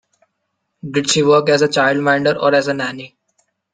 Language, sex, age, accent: English, male, 19-29, India and South Asia (India, Pakistan, Sri Lanka)